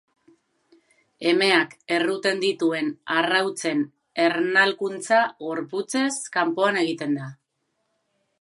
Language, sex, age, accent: Basque, male, 40-49, Erdialdekoa edo Nafarra (Gipuzkoa, Nafarroa)